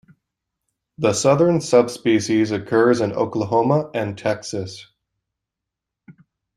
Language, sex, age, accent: English, male, 19-29, United States English